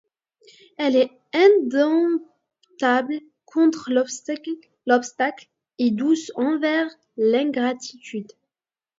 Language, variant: French, Français de métropole